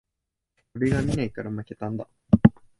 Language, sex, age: Japanese, male, 19-29